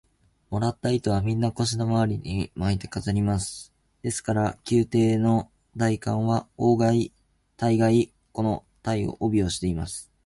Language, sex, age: Japanese, male, 19-29